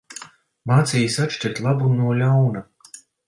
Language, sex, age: Latvian, male, 40-49